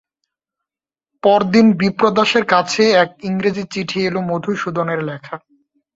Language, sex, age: Bengali, male, 19-29